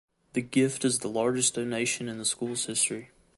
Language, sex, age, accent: English, male, 19-29, United States English